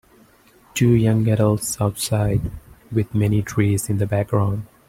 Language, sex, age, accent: English, male, 19-29, India and South Asia (India, Pakistan, Sri Lanka)